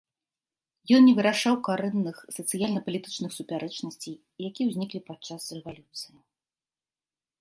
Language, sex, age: Belarusian, female, 30-39